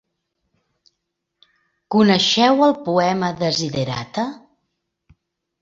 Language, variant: Catalan, Central